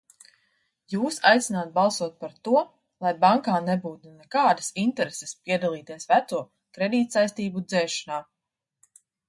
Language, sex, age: Latvian, female, 30-39